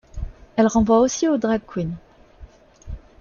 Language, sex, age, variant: French, female, 19-29, Français de métropole